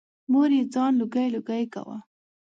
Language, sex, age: Pashto, female, 19-29